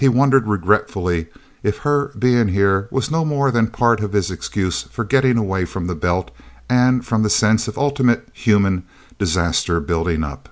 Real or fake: real